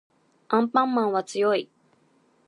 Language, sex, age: Japanese, female, 19-29